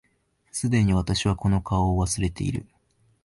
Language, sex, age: Japanese, male, 19-29